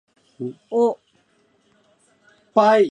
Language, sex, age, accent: Japanese, female, 19-29, 東京